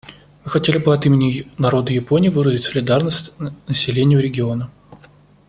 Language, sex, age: Russian, male, 19-29